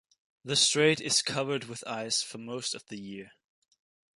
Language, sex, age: English, male, under 19